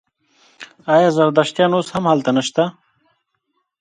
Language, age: Pashto, 30-39